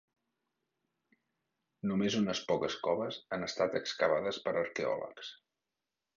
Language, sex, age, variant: Catalan, male, 40-49, Central